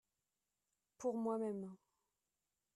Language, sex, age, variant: French, female, 30-39, Français de métropole